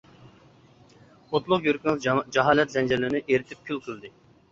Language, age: Uyghur, 30-39